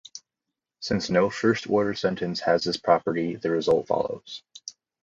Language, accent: English, United States English